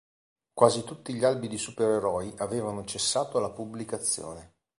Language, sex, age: Italian, male, 40-49